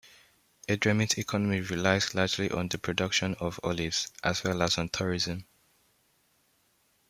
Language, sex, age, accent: English, male, under 19, Southern African (South Africa, Zimbabwe, Namibia)